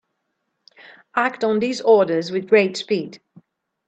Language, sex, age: English, female, 40-49